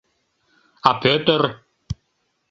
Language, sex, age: Mari, male, 50-59